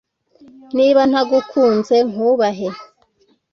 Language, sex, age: Kinyarwanda, female, 19-29